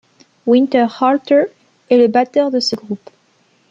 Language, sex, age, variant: French, female, under 19, Français de métropole